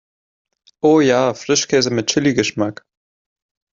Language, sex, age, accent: German, male, 19-29, Deutschland Deutsch